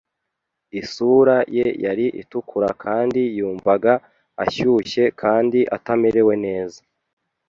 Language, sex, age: Kinyarwanda, male, 19-29